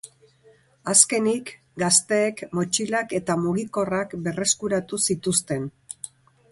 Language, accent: Basque, Erdialdekoa edo Nafarra (Gipuzkoa, Nafarroa)